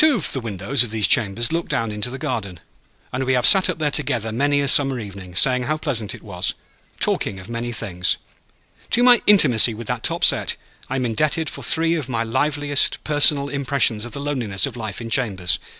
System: none